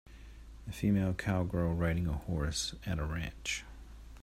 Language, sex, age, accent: English, male, 50-59, United States English